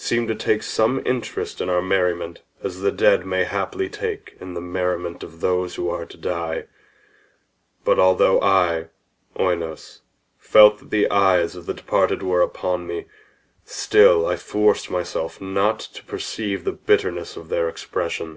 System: none